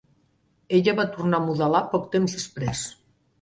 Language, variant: Catalan, Central